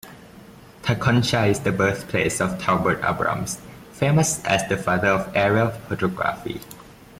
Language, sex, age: English, male, 19-29